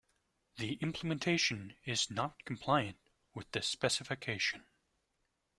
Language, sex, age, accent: English, male, 19-29, United States English